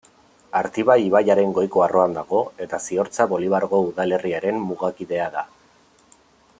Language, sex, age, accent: Basque, male, 30-39, Erdialdekoa edo Nafarra (Gipuzkoa, Nafarroa)